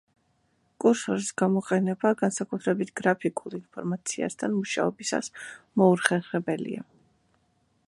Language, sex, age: Georgian, female, 30-39